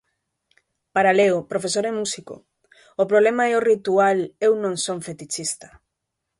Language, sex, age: Galician, female, 30-39